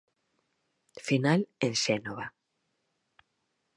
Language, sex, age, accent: Galician, female, 50-59, Normativo (estándar)